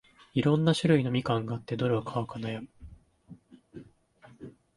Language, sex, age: Japanese, male, 19-29